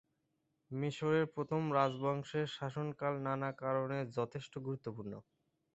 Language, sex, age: Bengali, male, 19-29